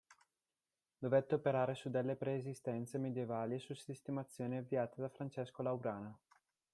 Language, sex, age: Italian, male, 30-39